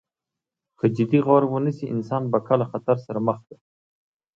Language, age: Pashto, 40-49